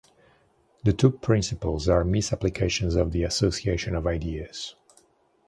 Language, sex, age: English, male, 40-49